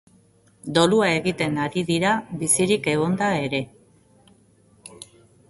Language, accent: Basque, Erdialdekoa edo Nafarra (Gipuzkoa, Nafarroa)